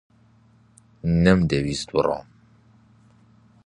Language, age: Central Kurdish, 19-29